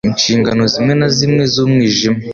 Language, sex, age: Kinyarwanda, male, under 19